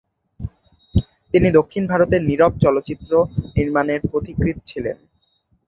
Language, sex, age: Bengali, male, under 19